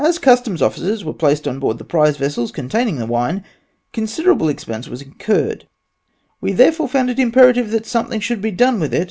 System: none